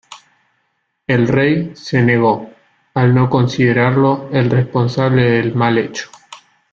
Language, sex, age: Spanish, male, 19-29